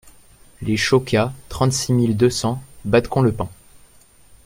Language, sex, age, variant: French, male, 19-29, Français de métropole